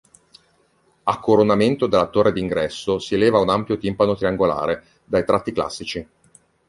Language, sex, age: Italian, male, 30-39